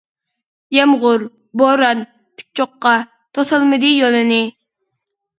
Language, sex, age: Uyghur, female, under 19